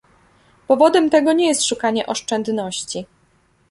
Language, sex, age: Polish, male, 19-29